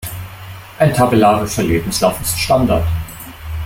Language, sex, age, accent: German, male, 19-29, Deutschland Deutsch